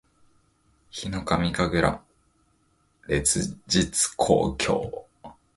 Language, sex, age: Japanese, male, 19-29